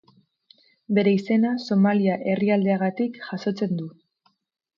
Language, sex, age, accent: Basque, female, 19-29, Mendebalekoa (Araba, Bizkaia, Gipuzkoako mendebaleko herri batzuk)